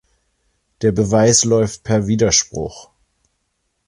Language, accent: German, Deutschland Deutsch